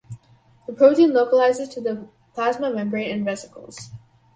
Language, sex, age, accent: English, female, under 19, United States English